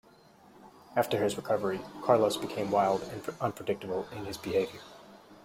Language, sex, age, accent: English, male, 19-29, United States English